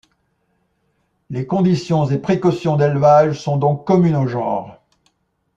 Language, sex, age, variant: French, male, 70-79, Français de métropole